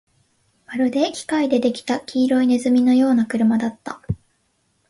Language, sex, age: Japanese, female, 19-29